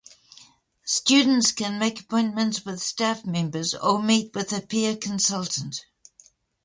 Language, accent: English, New Zealand English